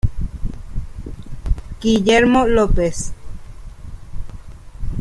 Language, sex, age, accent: Spanish, female, 19-29, Caribe: Cuba, Venezuela, Puerto Rico, República Dominicana, Panamá, Colombia caribeña, México caribeño, Costa del golfo de México